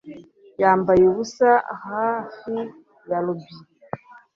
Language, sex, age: Kinyarwanda, female, 40-49